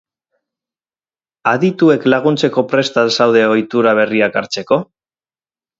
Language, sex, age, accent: Basque, male, 40-49, Mendebalekoa (Araba, Bizkaia, Gipuzkoako mendebaleko herri batzuk)